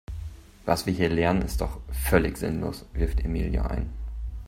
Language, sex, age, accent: German, male, 19-29, Deutschland Deutsch